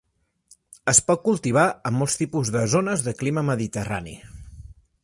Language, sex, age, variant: Catalan, male, 30-39, Central